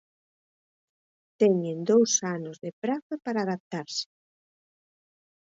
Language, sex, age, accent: Galician, female, 50-59, Oriental (común en zona oriental)